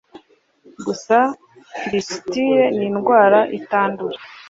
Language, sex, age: Kinyarwanda, male, 40-49